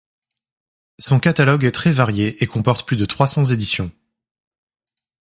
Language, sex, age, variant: French, male, 30-39, Français de métropole